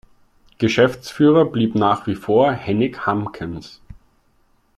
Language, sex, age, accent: German, male, 30-39, Österreichisches Deutsch